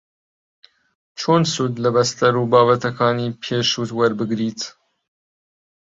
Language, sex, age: Central Kurdish, male, 30-39